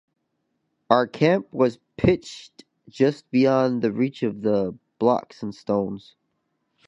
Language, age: English, 19-29